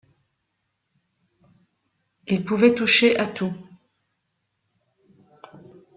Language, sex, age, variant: French, female, 50-59, Français de métropole